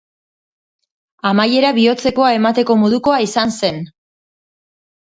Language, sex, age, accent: Basque, female, 40-49, Mendebalekoa (Araba, Bizkaia, Gipuzkoako mendebaleko herri batzuk)